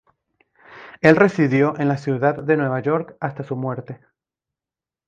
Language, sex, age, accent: Spanish, male, 30-39, Caribe: Cuba, Venezuela, Puerto Rico, República Dominicana, Panamá, Colombia caribeña, México caribeño, Costa del golfo de México